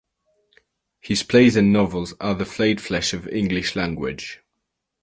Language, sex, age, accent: English, male, under 19, England English